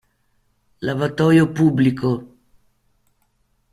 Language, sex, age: Italian, female, 60-69